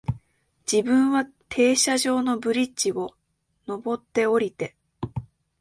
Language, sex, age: Japanese, female, under 19